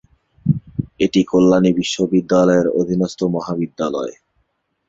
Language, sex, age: Bengali, male, 19-29